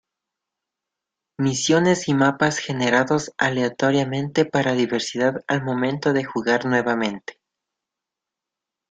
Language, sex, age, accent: Spanish, male, 19-29, Andino-Pacífico: Colombia, Perú, Ecuador, oeste de Bolivia y Venezuela andina